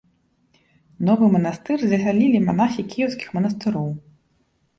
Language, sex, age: Belarusian, female, 30-39